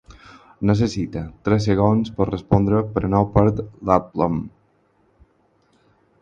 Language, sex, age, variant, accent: Catalan, male, 30-39, Balear, balear; aprenent (recent, des del castellà)